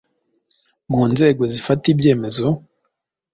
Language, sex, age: Kinyarwanda, male, 19-29